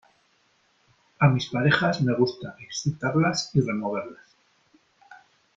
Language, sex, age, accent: Spanish, male, 30-39, España: Norte peninsular (Asturias, Castilla y León, Cantabria, País Vasco, Navarra, Aragón, La Rioja, Guadalajara, Cuenca)